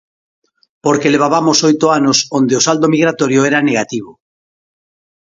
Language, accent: Galician, Normativo (estándar)